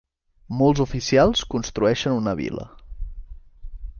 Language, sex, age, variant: Catalan, male, 19-29, Central